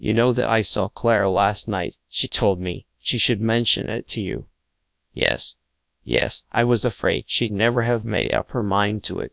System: TTS, GradTTS